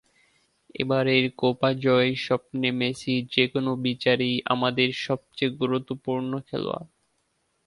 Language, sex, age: Bengali, male, 19-29